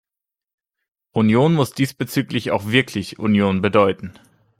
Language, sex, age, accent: German, male, 19-29, Deutschland Deutsch